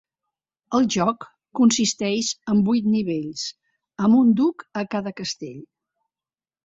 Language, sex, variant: Catalan, female, Central